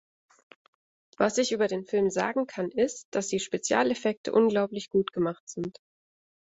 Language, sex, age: German, female, 30-39